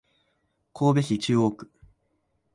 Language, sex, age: Japanese, male, 19-29